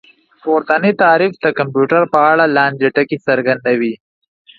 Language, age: Pashto, 19-29